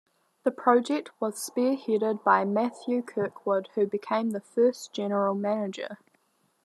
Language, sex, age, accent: English, female, 19-29, New Zealand English